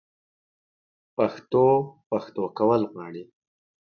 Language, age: Pashto, 19-29